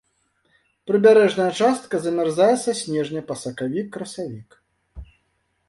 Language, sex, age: Belarusian, male, 40-49